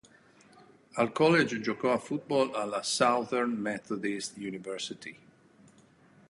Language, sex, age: Italian, male, 50-59